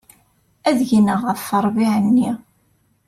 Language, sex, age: Kabyle, female, 40-49